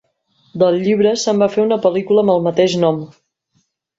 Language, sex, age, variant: Catalan, female, 40-49, Central